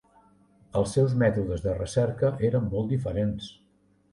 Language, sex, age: Catalan, male, 60-69